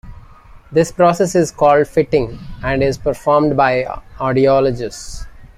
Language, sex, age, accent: English, male, 40-49, India and South Asia (India, Pakistan, Sri Lanka)